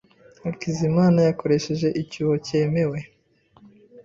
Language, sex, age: Kinyarwanda, female, 30-39